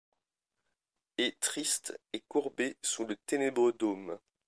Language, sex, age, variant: French, male, 19-29, Français de métropole